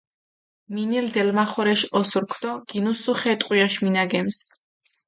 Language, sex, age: Mingrelian, female, 19-29